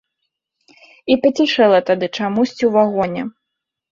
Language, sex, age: Belarusian, female, 19-29